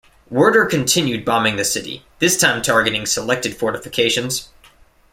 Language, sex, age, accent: English, male, 19-29, United States English